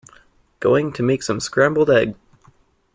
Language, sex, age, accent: English, male, 19-29, United States English